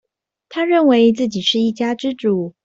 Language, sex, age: Chinese, female, 19-29